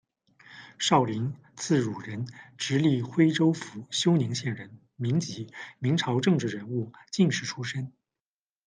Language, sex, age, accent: Chinese, male, 30-39, 出生地：山东省